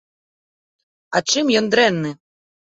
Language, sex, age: Belarusian, female, 30-39